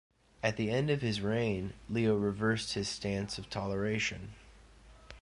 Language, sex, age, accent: English, male, 30-39, United States English